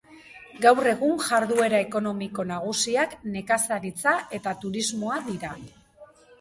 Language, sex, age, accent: Basque, female, 40-49, Mendebalekoa (Araba, Bizkaia, Gipuzkoako mendebaleko herri batzuk)